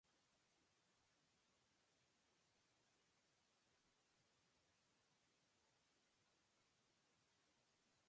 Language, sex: English, female